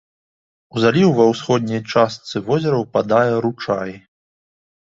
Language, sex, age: Belarusian, male, 19-29